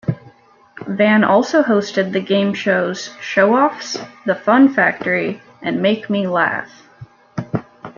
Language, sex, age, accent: English, female, 19-29, United States English